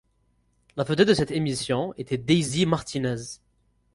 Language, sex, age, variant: French, male, 19-29, Français du nord de l'Afrique